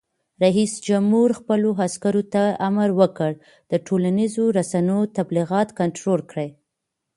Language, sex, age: Pashto, female, 19-29